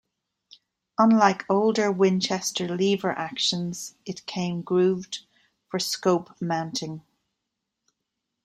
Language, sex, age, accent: English, female, 50-59, Irish English